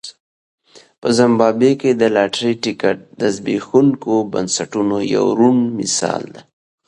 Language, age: Pashto, 19-29